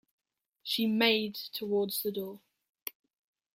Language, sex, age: English, male, under 19